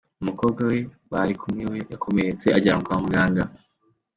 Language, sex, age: Kinyarwanda, male, under 19